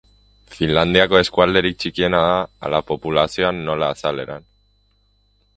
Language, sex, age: Basque, male, 30-39